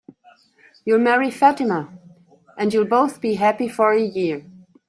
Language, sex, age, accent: English, female, 40-49, United States English